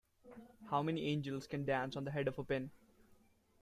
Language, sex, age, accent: English, male, 19-29, India and South Asia (India, Pakistan, Sri Lanka)